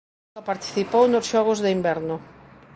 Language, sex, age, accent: Galician, female, 50-59, Normativo (estándar)